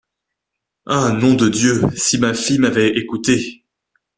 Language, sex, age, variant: French, male, 19-29, Français de métropole